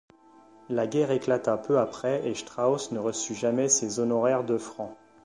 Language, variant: French, Français de métropole